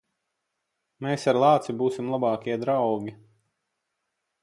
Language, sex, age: Latvian, male, 40-49